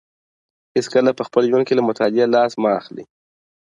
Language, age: Pashto, 30-39